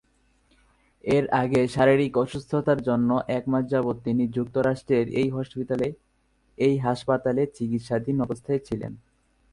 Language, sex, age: Bengali, male, under 19